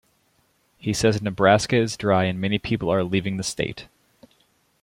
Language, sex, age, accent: English, male, 30-39, United States English